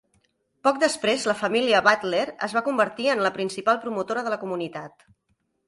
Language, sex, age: Catalan, female, 40-49